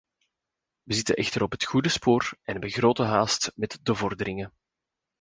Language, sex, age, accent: Dutch, male, 30-39, Belgisch Nederlands